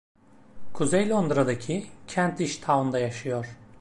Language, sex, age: Turkish, male, 30-39